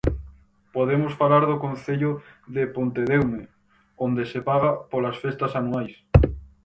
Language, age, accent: Galician, under 19, Atlántico (seseo e gheada)